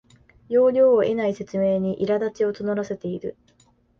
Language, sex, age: Japanese, female, 19-29